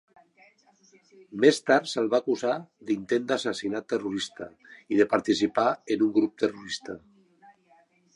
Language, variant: Catalan, Central